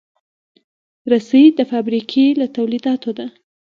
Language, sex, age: Pashto, female, 19-29